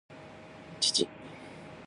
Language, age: Japanese, 60-69